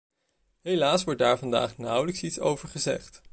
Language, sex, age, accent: Dutch, male, 19-29, Nederlands Nederlands